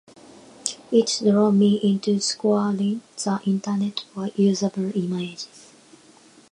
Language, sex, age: English, female, 19-29